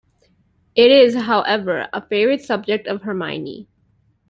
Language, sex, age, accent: English, female, 19-29, Canadian English